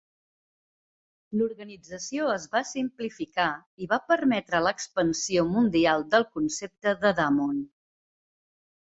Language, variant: Catalan, Central